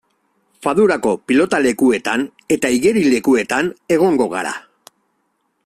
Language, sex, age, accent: Basque, male, 40-49, Mendebalekoa (Araba, Bizkaia, Gipuzkoako mendebaleko herri batzuk)